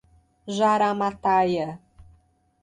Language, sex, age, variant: Portuguese, female, 40-49, Portuguese (Brasil)